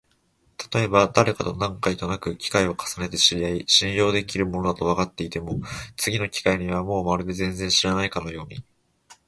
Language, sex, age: Japanese, male, 19-29